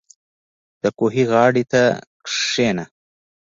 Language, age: Pashto, 19-29